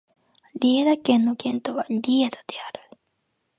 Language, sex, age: Japanese, female, 19-29